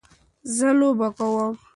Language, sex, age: Pashto, male, 19-29